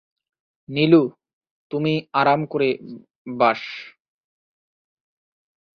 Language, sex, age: Bengali, male, 19-29